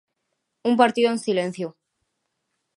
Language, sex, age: Galician, female, 19-29